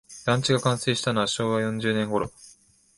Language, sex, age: Japanese, male, 19-29